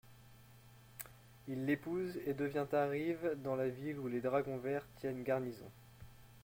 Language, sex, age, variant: French, male, 19-29, Français de métropole